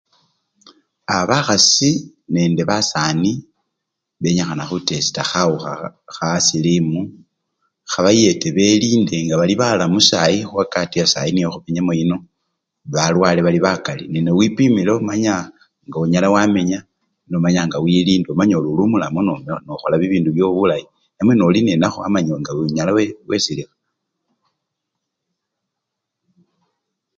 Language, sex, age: Luyia, male, 60-69